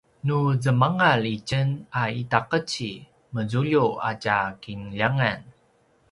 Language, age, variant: Paiwan, 30-39, pinayuanan a kinaikacedasan (東排灣語)